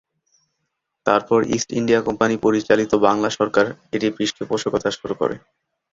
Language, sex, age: Bengali, male, under 19